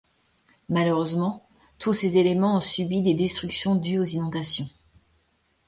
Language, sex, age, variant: French, female, 30-39, Français de métropole